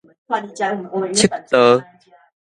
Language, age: Min Nan Chinese, 19-29